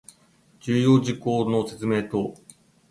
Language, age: Japanese, 30-39